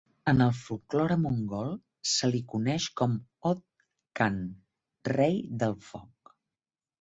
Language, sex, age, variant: Catalan, female, 50-59, Central